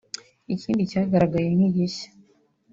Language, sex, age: Kinyarwanda, female, 19-29